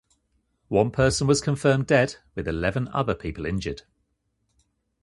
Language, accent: English, England English